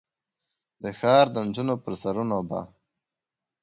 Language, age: Pashto, under 19